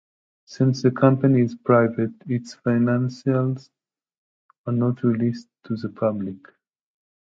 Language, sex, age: English, male, 30-39